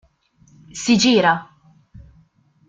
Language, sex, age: Italian, female, under 19